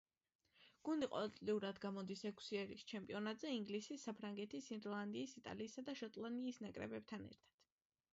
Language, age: Georgian, under 19